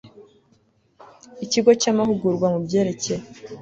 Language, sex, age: Kinyarwanda, female, 19-29